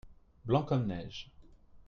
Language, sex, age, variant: French, male, 30-39, Français de métropole